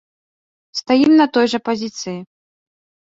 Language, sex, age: Belarusian, female, 30-39